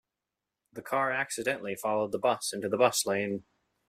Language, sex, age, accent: English, male, 19-29, United States English